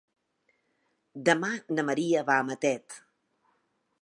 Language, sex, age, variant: Catalan, female, 40-49, Central